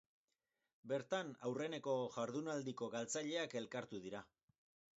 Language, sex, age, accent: Basque, male, 60-69, Mendebalekoa (Araba, Bizkaia, Gipuzkoako mendebaleko herri batzuk)